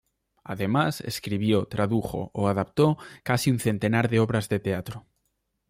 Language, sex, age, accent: Spanish, male, under 19, España: Norte peninsular (Asturias, Castilla y León, Cantabria, País Vasco, Navarra, Aragón, La Rioja, Guadalajara, Cuenca)